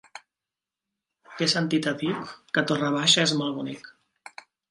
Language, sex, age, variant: Catalan, male, 30-39, Central